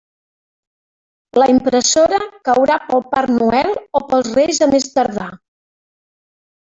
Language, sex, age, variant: Catalan, female, 60-69, Central